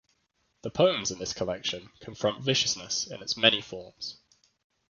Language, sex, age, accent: English, male, 19-29, England English